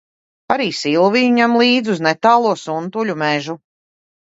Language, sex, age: Latvian, female, 40-49